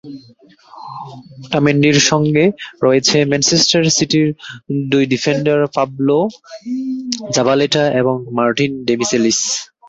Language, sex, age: Bengali, male, 19-29